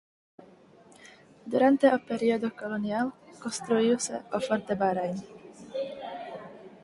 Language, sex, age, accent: Galician, female, 19-29, Neofalante